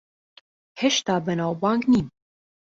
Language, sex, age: Central Kurdish, female, 19-29